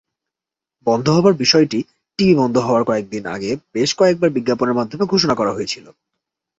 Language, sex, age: Bengali, male, 19-29